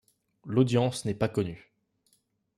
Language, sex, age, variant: French, male, 19-29, Français de métropole